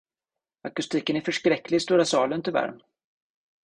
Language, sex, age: Swedish, male, 40-49